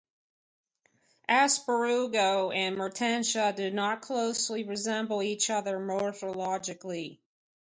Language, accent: English, United States English